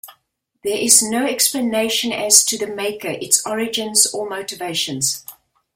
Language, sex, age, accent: English, female, 60-69, Southern African (South Africa, Zimbabwe, Namibia)